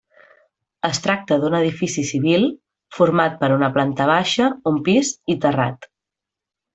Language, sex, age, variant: Catalan, female, 30-39, Central